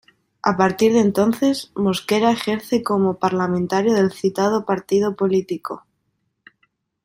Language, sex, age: Spanish, female, 19-29